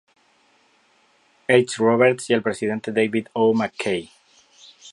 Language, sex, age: Spanish, male, 40-49